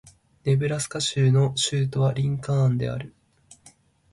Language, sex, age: Japanese, male, under 19